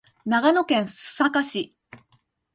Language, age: Japanese, 40-49